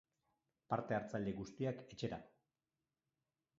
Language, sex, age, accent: Basque, male, 40-49, Mendebalekoa (Araba, Bizkaia, Gipuzkoako mendebaleko herri batzuk)